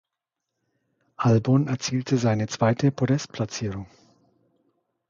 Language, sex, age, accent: German, male, 40-49, Deutschland Deutsch